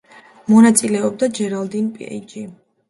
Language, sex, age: Georgian, female, 19-29